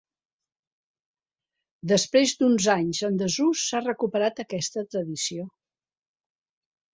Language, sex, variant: Catalan, female, Central